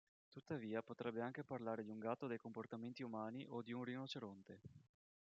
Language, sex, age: Italian, male, 30-39